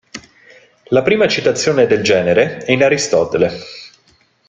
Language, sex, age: Italian, male, 19-29